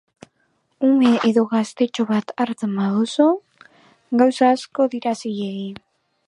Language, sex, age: Basque, female, under 19